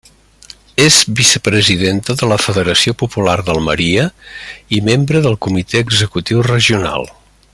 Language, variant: Catalan, Central